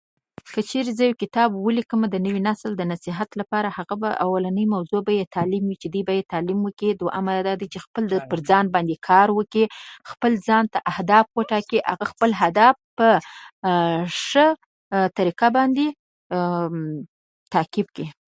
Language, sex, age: Pashto, female, 19-29